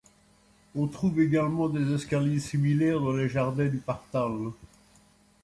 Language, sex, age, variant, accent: French, male, 70-79, Français d'Europe, Français de Belgique